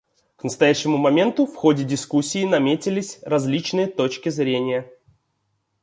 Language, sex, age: Russian, male, 19-29